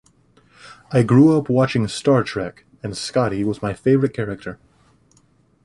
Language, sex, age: English, male, 19-29